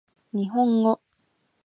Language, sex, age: Japanese, female, under 19